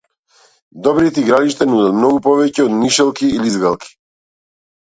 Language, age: Macedonian, 40-49